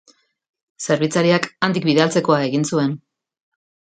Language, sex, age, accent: Basque, female, 40-49, Mendebalekoa (Araba, Bizkaia, Gipuzkoako mendebaleko herri batzuk)